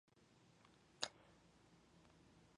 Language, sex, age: English, female, 19-29